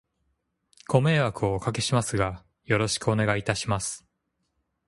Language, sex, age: Japanese, male, 30-39